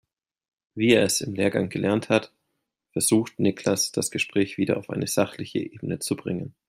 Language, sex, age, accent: German, male, 30-39, Deutschland Deutsch